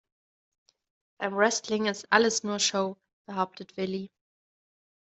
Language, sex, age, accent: German, female, 30-39, Deutschland Deutsch